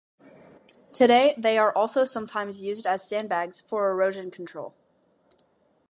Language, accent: English, United States English